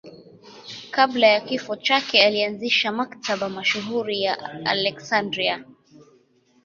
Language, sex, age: Swahili, male, 30-39